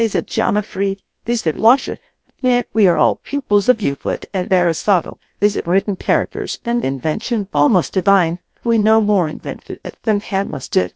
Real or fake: fake